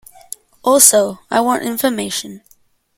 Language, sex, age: English, male, under 19